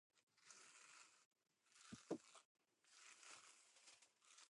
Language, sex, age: Min Nan Chinese, female, 19-29